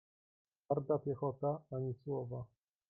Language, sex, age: Polish, male, 19-29